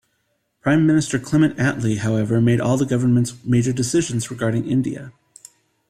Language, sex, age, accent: English, male, 30-39, United States English